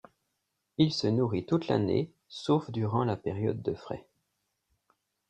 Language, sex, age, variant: French, male, 40-49, Français de métropole